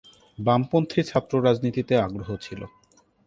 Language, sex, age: Bengali, male, 19-29